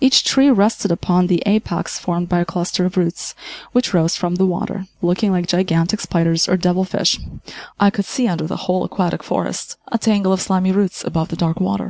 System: none